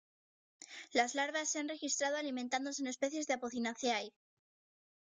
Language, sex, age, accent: Spanish, female, under 19, España: Norte peninsular (Asturias, Castilla y León, Cantabria, País Vasco, Navarra, Aragón, La Rioja, Guadalajara, Cuenca)